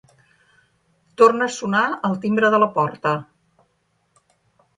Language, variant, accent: Catalan, Central, central